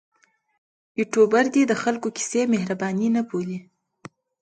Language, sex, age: Pashto, female, 19-29